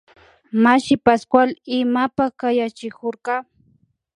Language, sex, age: Imbabura Highland Quichua, female, 30-39